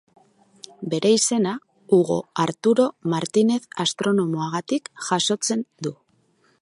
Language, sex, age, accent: Basque, female, 40-49, Mendebalekoa (Araba, Bizkaia, Gipuzkoako mendebaleko herri batzuk)